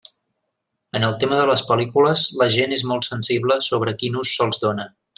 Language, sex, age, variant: Catalan, male, 40-49, Central